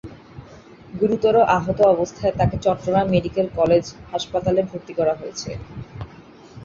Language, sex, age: Bengali, female, 19-29